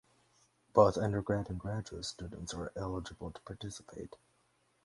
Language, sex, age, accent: English, male, under 19, United States English